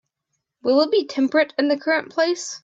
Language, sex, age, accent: English, female, 19-29, United States English